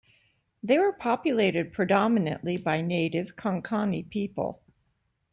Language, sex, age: English, female, 60-69